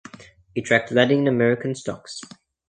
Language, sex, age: English, male, under 19